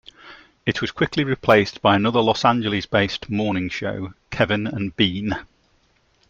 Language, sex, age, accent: English, male, 40-49, England English